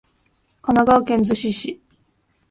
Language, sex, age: Japanese, female, 19-29